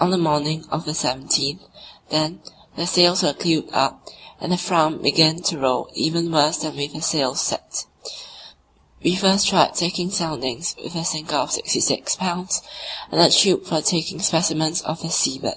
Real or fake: real